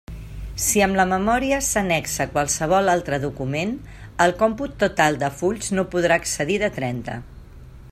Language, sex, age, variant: Catalan, female, 50-59, Central